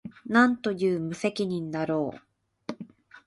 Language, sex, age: Japanese, female, 19-29